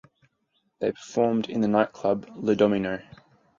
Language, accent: English, Australian English